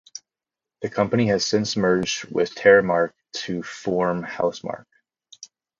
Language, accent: English, United States English